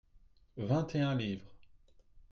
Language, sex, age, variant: French, male, 30-39, Français de métropole